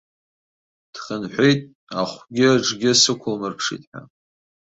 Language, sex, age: Abkhazian, male, under 19